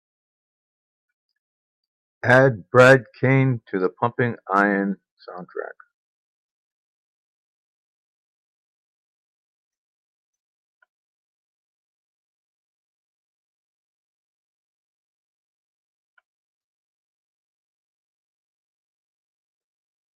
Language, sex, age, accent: English, female, 50-59, United States English